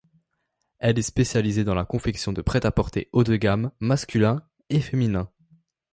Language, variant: French, Français de métropole